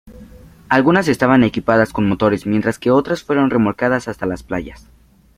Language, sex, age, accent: Spanish, male, 19-29, España: Norte peninsular (Asturias, Castilla y León, Cantabria, País Vasco, Navarra, Aragón, La Rioja, Guadalajara, Cuenca)